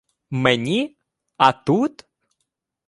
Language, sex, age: Ukrainian, male, 19-29